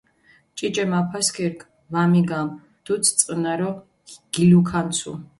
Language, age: Mingrelian, 40-49